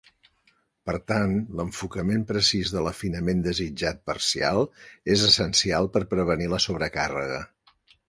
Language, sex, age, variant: Catalan, male, 60-69, Central